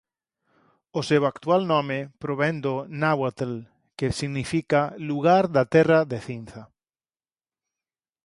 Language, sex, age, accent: Galician, male, 40-49, Normativo (estándar)